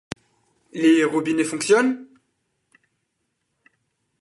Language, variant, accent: French, Français du nord de l'Afrique, Français du Maroc